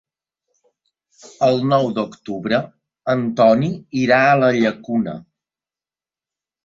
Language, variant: Catalan, Balear